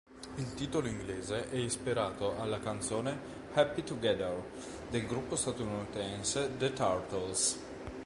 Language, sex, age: Italian, male, 30-39